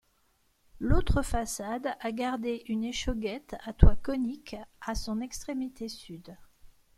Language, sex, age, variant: French, female, 40-49, Français de métropole